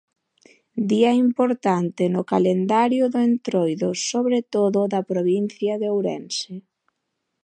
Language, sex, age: Galician, female, 19-29